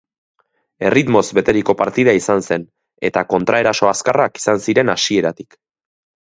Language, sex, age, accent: Basque, male, 30-39, Mendebalekoa (Araba, Bizkaia, Gipuzkoako mendebaleko herri batzuk)